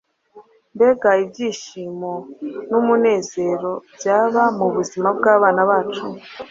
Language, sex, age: Kinyarwanda, female, 30-39